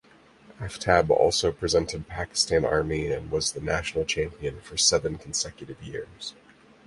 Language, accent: English, United States English